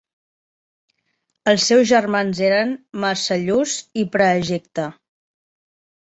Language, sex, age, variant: Catalan, female, 30-39, Septentrional